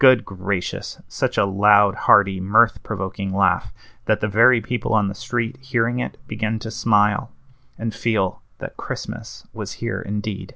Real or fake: real